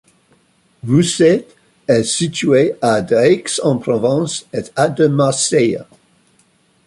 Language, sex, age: French, male, 60-69